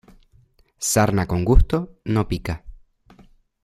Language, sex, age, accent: Spanish, male, 19-29, España: Islas Canarias